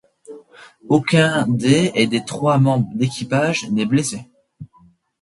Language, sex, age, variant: French, male, 19-29, Français de métropole